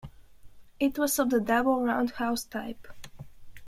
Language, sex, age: English, female, 19-29